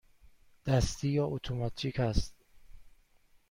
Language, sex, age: Persian, male, 30-39